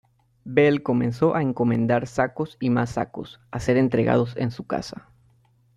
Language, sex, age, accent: Spanish, male, 30-39, América central